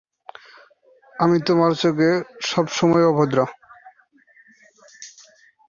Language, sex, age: Bengali, male, 19-29